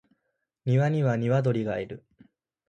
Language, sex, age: Japanese, male, 19-29